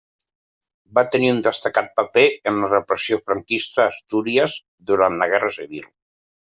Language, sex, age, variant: Catalan, male, 60-69, Nord-Occidental